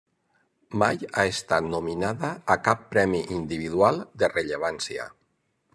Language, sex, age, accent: Catalan, male, 50-59, valencià